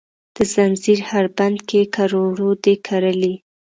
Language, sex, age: Pashto, female, 19-29